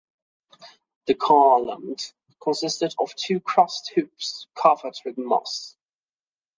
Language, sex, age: English, male, 19-29